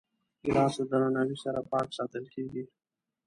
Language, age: Pashto, 19-29